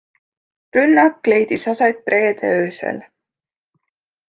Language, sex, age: Estonian, female, 19-29